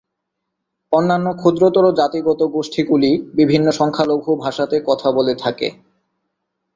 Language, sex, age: Bengali, male, 19-29